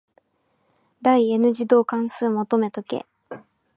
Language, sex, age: Japanese, female, 19-29